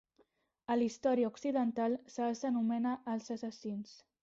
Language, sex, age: Catalan, female, under 19